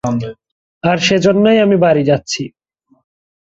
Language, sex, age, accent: Bengali, male, 19-29, প্রমিত; শুদ্ধ